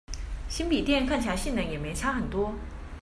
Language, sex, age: Chinese, female, 30-39